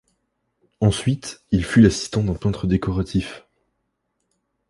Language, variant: French, Français de métropole